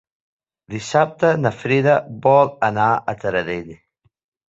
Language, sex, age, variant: Catalan, male, 40-49, Central